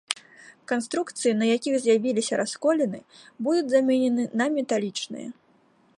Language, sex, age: Belarusian, female, 19-29